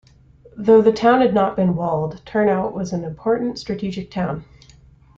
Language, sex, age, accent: English, female, 19-29, United States English